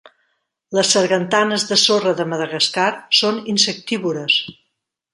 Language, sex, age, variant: Catalan, female, 40-49, Central